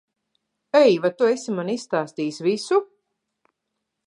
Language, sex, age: Latvian, female, 40-49